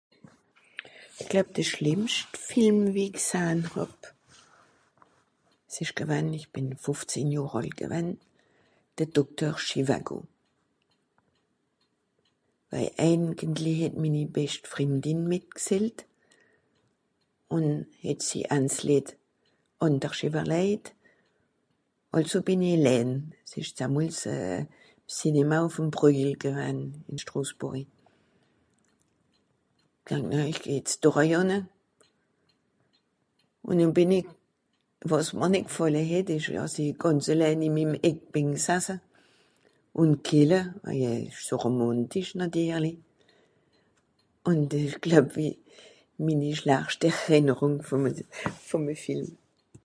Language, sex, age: Swiss German, female, 70-79